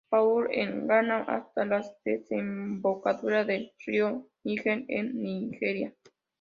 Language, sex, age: Spanish, female, 19-29